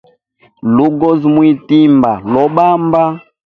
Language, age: Hemba, 19-29